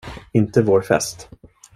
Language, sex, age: Swedish, male, 30-39